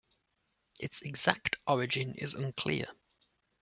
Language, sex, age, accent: English, male, 30-39, England English